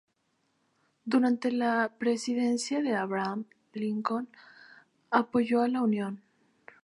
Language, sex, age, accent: Spanish, female, 19-29, México